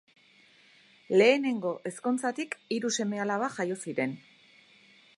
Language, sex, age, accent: Basque, female, 50-59, Erdialdekoa edo Nafarra (Gipuzkoa, Nafarroa)